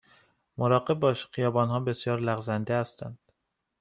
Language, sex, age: Persian, male, 19-29